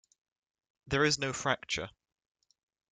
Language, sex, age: English, male, 19-29